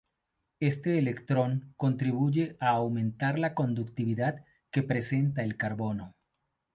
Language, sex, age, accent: Spanish, male, 50-59, Andino-Pacífico: Colombia, Perú, Ecuador, oeste de Bolivia y Venezuela andina